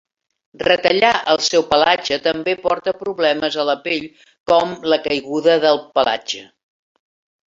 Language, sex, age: Catalan, female, 70-79